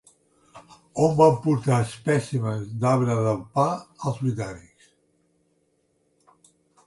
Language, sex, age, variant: Catalan, male, 60-69, Central